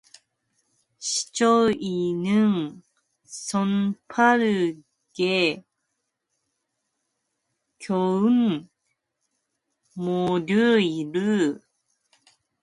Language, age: Korean, 19-29